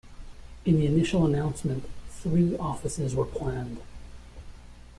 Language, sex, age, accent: English, male, 50-59, United States English